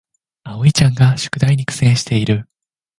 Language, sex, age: Japanese, male, 19-29